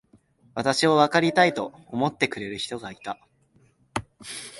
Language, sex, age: Japanese, male, 19-29